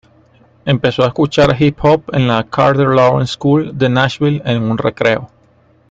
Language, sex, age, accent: Spanish, male, 30-39, Andino-Pacífico: Colombia, Perú, Ecuador, oeste de Bolivia y Venezuela andina